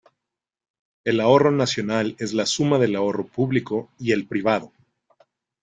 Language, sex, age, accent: Spanish, male, 30-39, México